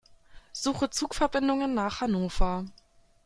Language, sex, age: German, female, 19-29